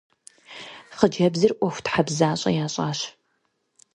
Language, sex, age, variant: Kabardian, female, 19-29, Адыгэбзэ (Къэбэрдей, Кирил, псоми зэдай)